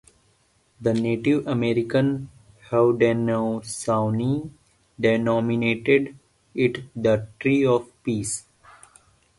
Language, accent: English, India and South Asia (India, Pakistan, Sri Lanka)